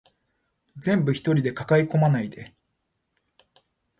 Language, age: Japanese, 40-49